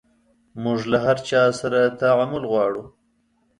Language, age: Pashto, 30-39